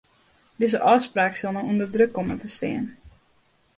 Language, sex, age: Western Frisian, female, 19-29